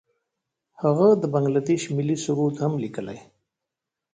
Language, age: Pashto, 40-49